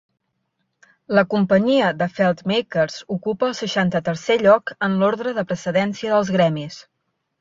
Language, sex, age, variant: Catalan, female, 19-29, Central